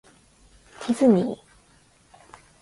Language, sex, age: Japanese, female, 19-29